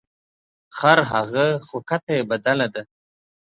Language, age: Pashto, 19-29